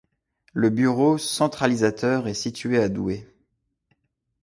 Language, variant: French, Français de métropole